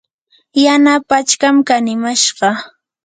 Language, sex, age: Yanahuanca Pasco Quechua, female, 19-29